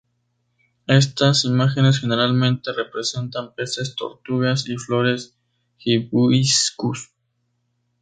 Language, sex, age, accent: Spanish, male, 19-29, México